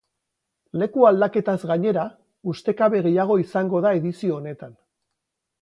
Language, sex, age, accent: Basque, male, 40-49, Mendebalekoa (Araba, Bizkaia, Gipuzkoako mendebaleko herri batzuk)